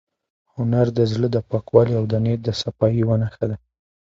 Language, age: Pashto, 19-29